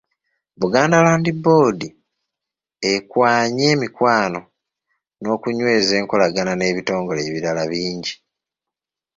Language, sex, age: Ganda, male, 19-29